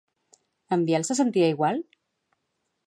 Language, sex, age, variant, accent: Catalan, female, 40-49, Central, central